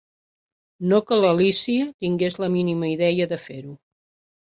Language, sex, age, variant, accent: Catalan, female, 50-59, Septentrional, Empordanès